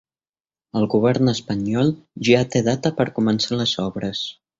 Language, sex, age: Catalan, male, 19-29